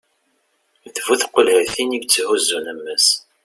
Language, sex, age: Kabyle, male, 30-39